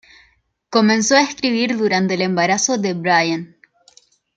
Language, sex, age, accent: Spanish, female, 19-29, Chileno: Chile, Cuyo